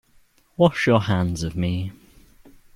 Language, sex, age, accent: English, male, under 19, England English